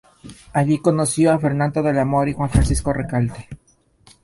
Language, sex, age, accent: Spanish, male, 19-29, Andino-Pacífico: Colombia, Perú, Ecuador, oeste de Bolivia y Venezuela andina